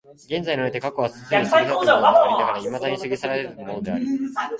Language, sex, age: Japanese, male, under 19